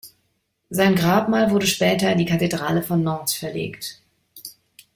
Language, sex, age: German, female, 30-39